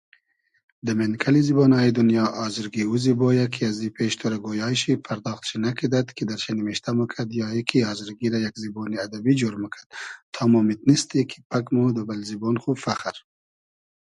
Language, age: Hazaragi, 30-39